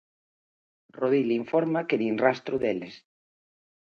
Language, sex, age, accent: Galician, female, 50-59, Atlántico (seseo e gheada)